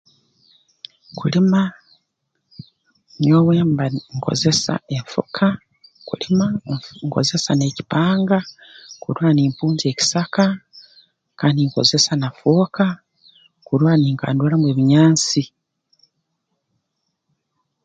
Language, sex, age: Tooro, female, 40-49